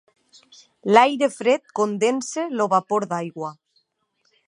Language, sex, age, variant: Catalan, female, 19-29, Nord-Occidental